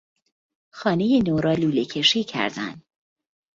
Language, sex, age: Persian, female, 19-29